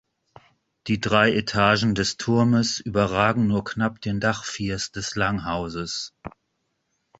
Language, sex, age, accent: German, male, 50-59, Deutschland Deutsch